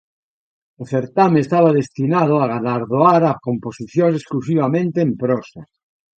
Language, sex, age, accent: Galician, male, 60-69, Atlántico (seseo e gheada)